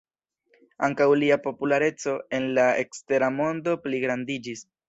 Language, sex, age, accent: Esperanto, male, 19-29, Internacia